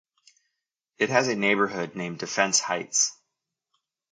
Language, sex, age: English, male, 30-39